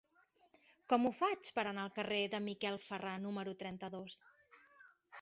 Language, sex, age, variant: Catalan, female, 30-39, Central